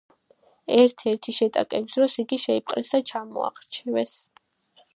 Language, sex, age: Georgian, female, 19-29